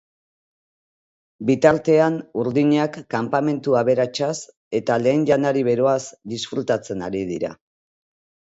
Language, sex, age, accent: Basque, female, 50-59, Mendebalekoa (Araba, Bizkaia, Gipuzkoako mendebaleko herri batzuk)